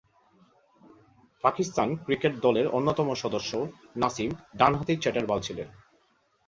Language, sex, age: Bengali, male, 19-29